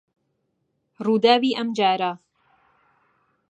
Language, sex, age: Central Kurdish, female, 30-39